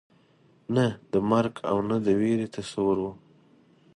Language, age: Pashto, 19-29